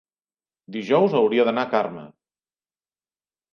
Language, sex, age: Catalan, male, 40-49